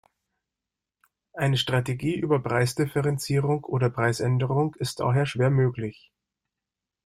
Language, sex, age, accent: German, male, 30-39, Deutschland Deutsch